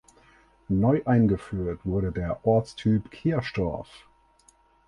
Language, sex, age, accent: German, male, 30-39, Deutschland Deutsch